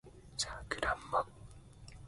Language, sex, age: Japanese, male, 19-29